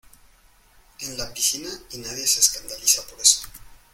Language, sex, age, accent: Spanish, male, 19-29, México